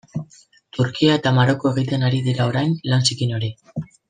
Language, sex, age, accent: Basque, female, 19-29, Mendebalekoa (Araba, Bizkaia, Gipuzkoako mendebaleko herri batzuk)